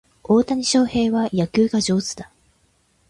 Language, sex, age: Japanese, female, 19-29